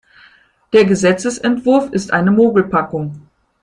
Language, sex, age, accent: German, female, 50-59, Deutschland Deutsch